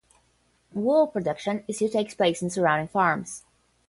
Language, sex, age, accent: English, female, 19-29, United States English; England English